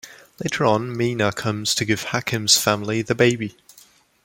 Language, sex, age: English, male, 19-29